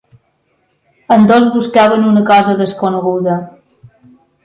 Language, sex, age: Catalan, female, 50-59